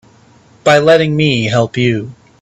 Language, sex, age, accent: English, male, 19-29, United States English